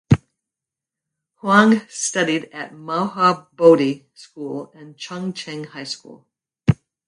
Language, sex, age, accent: English, female, 60-69, United States English